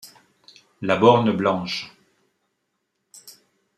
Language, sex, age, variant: French, male, 60-69, Français de métropole